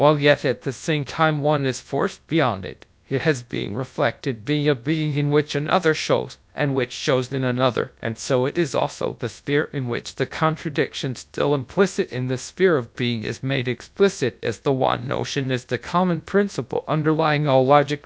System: TTS, GradTTS